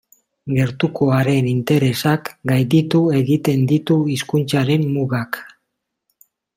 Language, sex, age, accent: Basque, male, 50-59, Mendebalekoa (Araba, Bizkaia, Gipuzkoako mendebaleko herri batzuk)